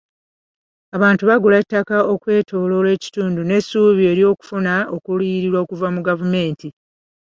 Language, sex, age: Ganda, female, 50-59